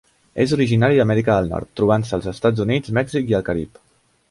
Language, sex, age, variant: Catalan, male, 19-29, Central